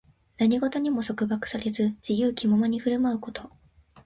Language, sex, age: Japanese, female, 19-29